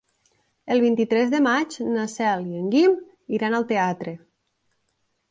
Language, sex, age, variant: Catalan, female, 30-39, Nord-Occidental